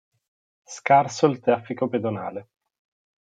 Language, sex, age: Italian, male, 19-29